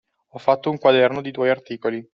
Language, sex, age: Italian, male, 19-29